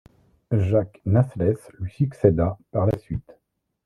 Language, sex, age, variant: French, male, 40-49, Français de métropole